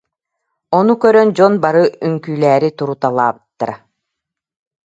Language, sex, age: Yakut, female, 50-59